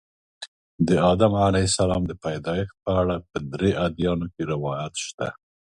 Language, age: Pashto, 60-69